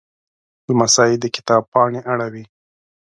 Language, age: Pashto, 30-39